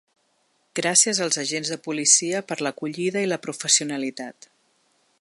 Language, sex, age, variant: Catalan, female, 40-49, Central